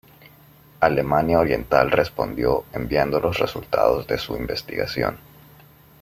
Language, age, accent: Spanish, 19-29, América central